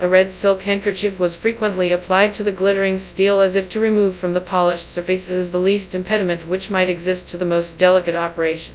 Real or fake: fake